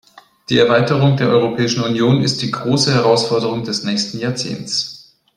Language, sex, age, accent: German, male, 40-49, Deutschland Deutsch